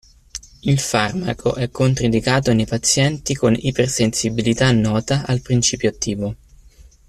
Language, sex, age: Italian, male, 19-29